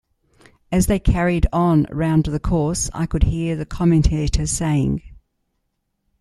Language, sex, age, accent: English, female, 60-69, Australian English